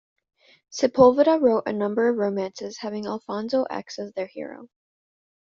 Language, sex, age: English, female, under 19